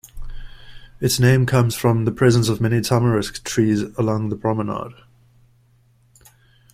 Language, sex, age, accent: English, male, 30-39, Southern African (South Africa, Zimbabwe, Namibia)